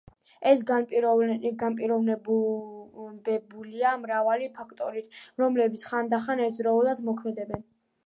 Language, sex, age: Georgian, female, under 19